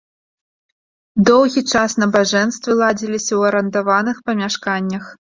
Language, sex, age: Belarusian, female, 19-29